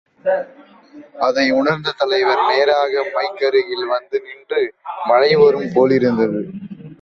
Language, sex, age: Tamil, male, 19-29